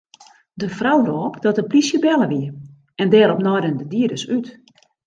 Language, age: Western Frisian, 60-69